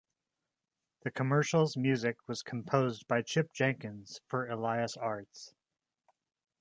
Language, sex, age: English, male, 30-39